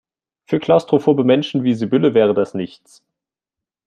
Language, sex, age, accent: German, male, 19-29, Deutschland Deutsch